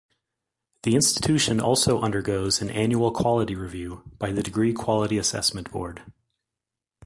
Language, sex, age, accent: English, male, 40-49, United States English